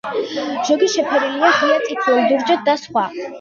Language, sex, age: Georgian, female, under 19